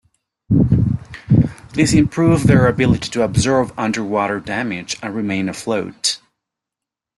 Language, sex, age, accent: English, male, 30-39, United States English